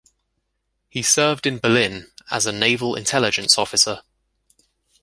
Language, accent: English, England English